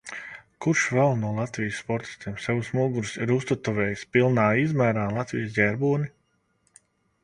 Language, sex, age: Latvian, male, 30-39